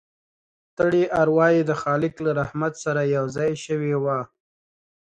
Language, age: Pashto, 30-39